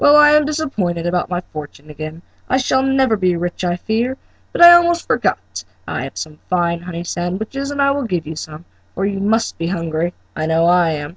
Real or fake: real